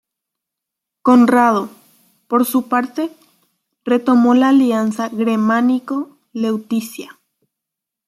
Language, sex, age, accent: Spanish, female, under 19, Rioplatense: Argentina, Uruguay, este de Bolivia, Paraguay